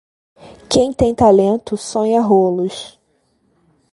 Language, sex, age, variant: Portuguese, female, 30-39, Portuguese (Brasil)